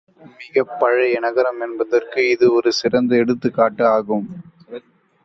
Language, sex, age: Tamil, male, 19-29